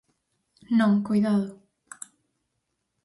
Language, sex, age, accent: Galician, female, 19-29, Normativo (estándar)